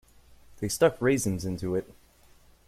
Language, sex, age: English, male, 30-39